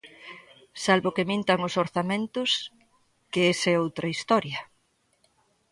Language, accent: Galician, Atlántico (seseo e gheada)